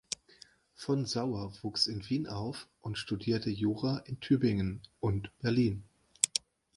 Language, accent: German, Deutschland Deutsch